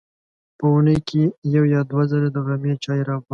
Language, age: Pashto, 19-29